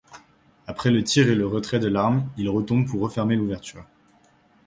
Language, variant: French, Français de métropole